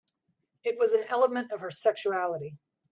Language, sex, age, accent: English, female, 50-59, United States English